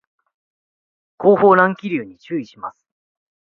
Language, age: Japanese, 19-29